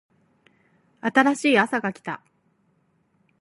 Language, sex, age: Japanese, female, 40-49